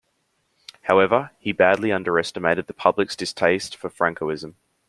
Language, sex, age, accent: English, male, under 19, Australian English